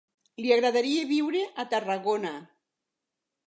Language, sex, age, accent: Catalan, female, 60-69, occidental